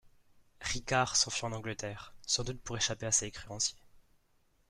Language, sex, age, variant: French, male, 19-29, Français de métropole